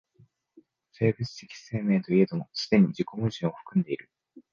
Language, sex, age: Japanese, male, 19-29